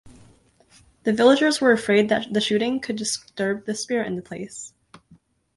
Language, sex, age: English, female, under 19